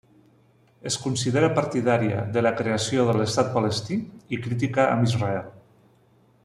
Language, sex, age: Catalan, male, 40-49